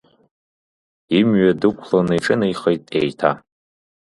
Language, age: Abkhazian, 19-29